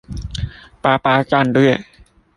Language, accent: Chinese, 出生地：臺北市